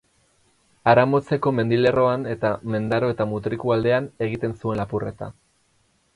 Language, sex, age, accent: Basque, male, 30-39, Erdialdekoa edo Nafarra (Gipuzkoa, Nafarroa)